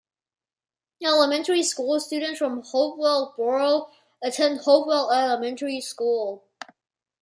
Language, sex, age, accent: English, male, under 19, United States English